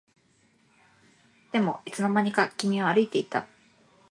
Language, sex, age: Japanese, female, 19-29